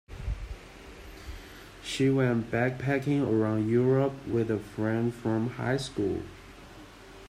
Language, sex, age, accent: English, male, 19-29, Hong Kong English